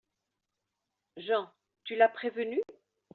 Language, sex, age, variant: French, female, 60-69, Français de métropole